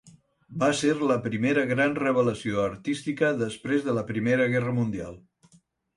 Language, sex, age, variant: Catalan, male, 60-69, Central